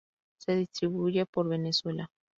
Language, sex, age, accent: Spanish, female, 30-39, México